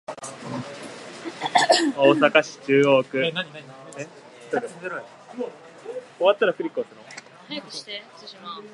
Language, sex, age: Japanese, male, 19-29